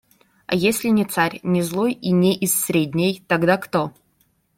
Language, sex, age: Russian, female, 19-29